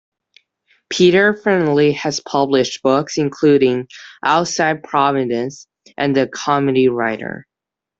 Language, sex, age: English, male, under 19